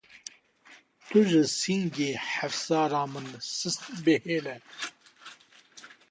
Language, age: Kurdish, 50-59